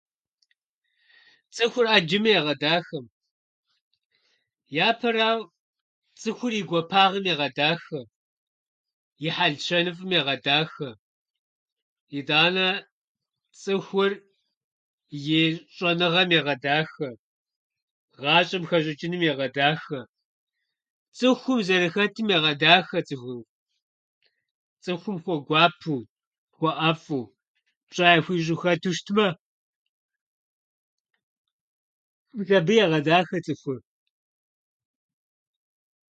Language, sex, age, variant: Kabardian, male, 50-59, Адыгэбзэ (Къэбэрдей, Кирил, псоми зэдай)